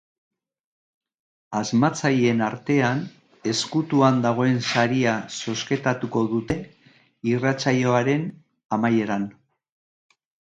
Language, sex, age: Basque, male, 60-69